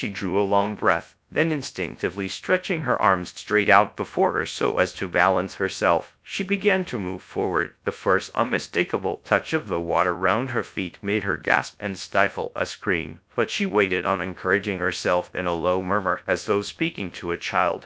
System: TTS, GradTTS